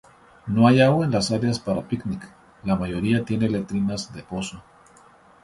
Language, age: Spanish, 50-59